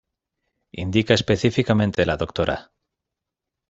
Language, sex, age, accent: Spanish, male, 19-29, España: Norte peninsular (Asturias, Castilla y León, Cantabria, País Vasco, Navarra, Aragón, La Rioja, Guadalajara, Cuenca)